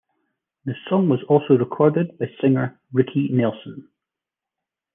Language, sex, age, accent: English, male, 40-49, Scottish English